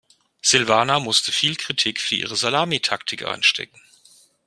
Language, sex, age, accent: German, male, 50-59, Deutschland Deutsch